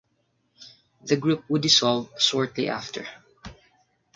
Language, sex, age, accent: English, male, 19-29, United States English; Filipino